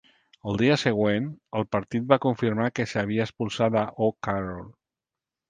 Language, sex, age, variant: Catalan, male, 50-59, Central